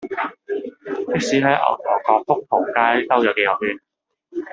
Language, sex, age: Cantonese, male, 19-29